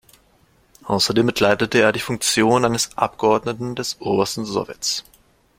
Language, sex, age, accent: German, male, under 19, Deutschland Deutsch